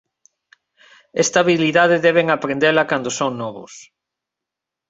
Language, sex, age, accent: Galician, male, 30-39, Normativo (estándar)